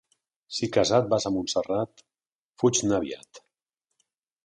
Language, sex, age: Catalan, male, 50-59